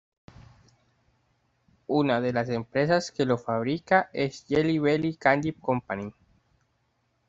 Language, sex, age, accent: Spanish, male, 19-29, Caribe: Cuba, Venezuela, Puerto Rico, República Dominicana, Panamá, Colombia caribeña, México caribeño, Costa del golfo de México